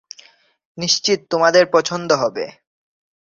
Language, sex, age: Bengali, male, 19-29